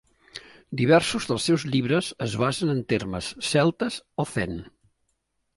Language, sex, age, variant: Catalan, male, 60-69, Central